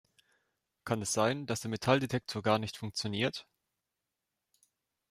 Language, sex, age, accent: German, male, 19-29, Deutschland Deutsch